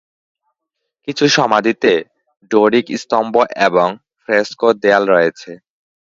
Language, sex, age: Bengali, male, 19-29